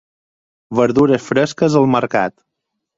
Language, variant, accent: Catalan, Balear, mallorquí